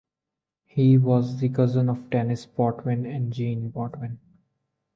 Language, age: English, 19-29